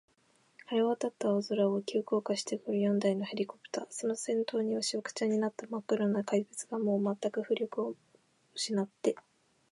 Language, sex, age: Japanese, female, 19-29